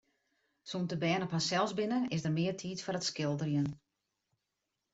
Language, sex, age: Western Frisian, female, 50-59